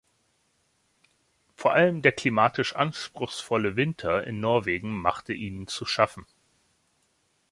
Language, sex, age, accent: German, male, 40-49, Deutschland Deutsch